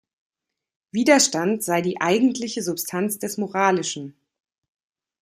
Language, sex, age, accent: German, female, 30-39, Deutschland Deutsch